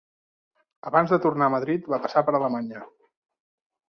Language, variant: Catalan, Central